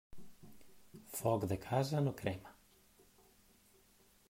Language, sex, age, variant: Catalan, male, 30-39, Central